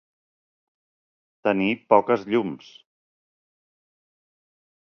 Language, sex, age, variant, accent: Catalan, male, 40-49, Central, central